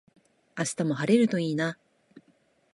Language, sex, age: Japanese, female, 40-49